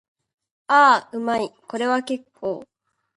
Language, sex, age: Japanese, female, under 19